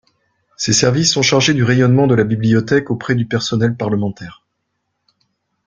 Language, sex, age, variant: French, male, 40-49, Français de métropole